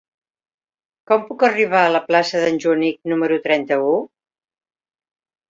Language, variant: Catalan, Central